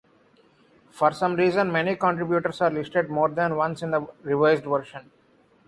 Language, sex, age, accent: English, male, 19-29, India and South Asia (India, Pakistan, Sri Lanka)